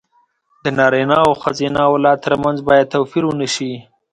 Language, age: Pashto, 19-29